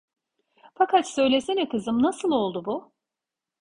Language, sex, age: Turkish, female, 40-49